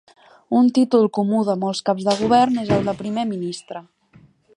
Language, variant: Catalan, Central